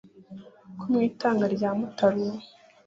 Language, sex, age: Kinyarwanda, female, 19-29